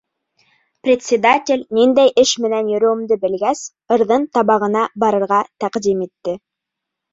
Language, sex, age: Bashkir, female, under 19